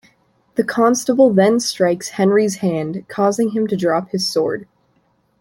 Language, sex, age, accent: English, female, under 19, United States English